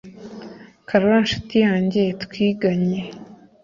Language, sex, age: Kinyarwanda, female, 19-29